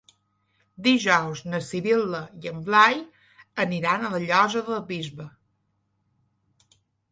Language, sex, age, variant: Catalan, female, 40-49, Balear